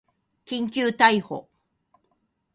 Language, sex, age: Japanese, female, 60-69